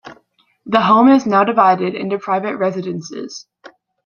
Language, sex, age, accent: English, female, 19-29, United States English